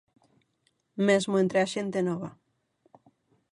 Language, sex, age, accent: Galician, female, 30-39, Oriental (común en zona oriental); Normativo (estándar)